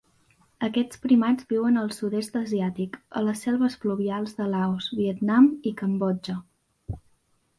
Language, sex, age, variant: Catalan, female, under 19, Central